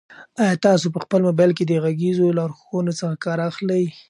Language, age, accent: Pashto, 19-29, پکتیا ولایت، احمدزی